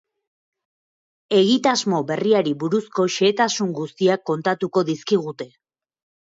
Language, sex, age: Basque, female, 30-39